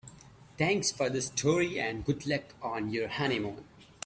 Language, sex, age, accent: English, male, 19-29, India and South Asia (India, Pakistan, Sri Lanka)